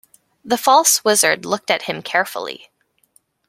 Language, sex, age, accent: English, female, 19-29, Canadian English